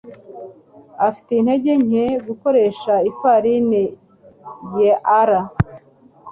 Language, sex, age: Kinyarwanda, female, 40-49